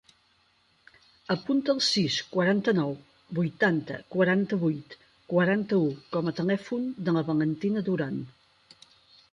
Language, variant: Catalan, Central